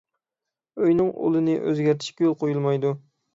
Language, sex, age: Uyghur, male, 19-29